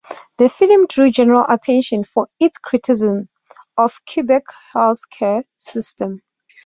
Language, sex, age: English, female, 30-39